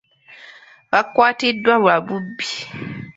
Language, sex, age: Ganda, female, 30-39